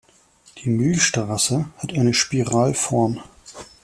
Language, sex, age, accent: German, male, 40-49, Deutschland Deutsch